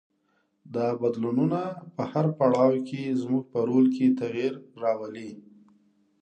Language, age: Pashto, 30-39